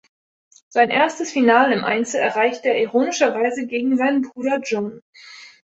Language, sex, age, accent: German, female, 19-29, Deutschland Deutsch